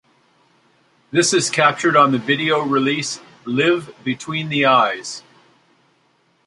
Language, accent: English, Canadian English